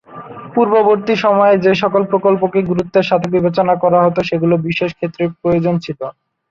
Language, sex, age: Bengali, male, 19-29